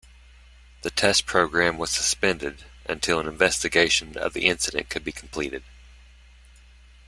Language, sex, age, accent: English, male, 40-49, United States English